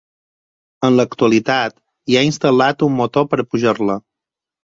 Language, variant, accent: Catalan, Balear, mallorquí